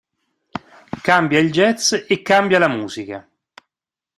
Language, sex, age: Italian, male, 50-59